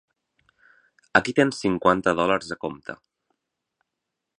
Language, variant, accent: Catalan, Central, Empordanès; Oriental